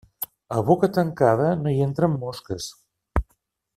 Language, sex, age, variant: Catalan, male, 50-59, Central